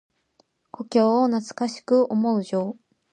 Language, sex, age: Japanese, female, 19-29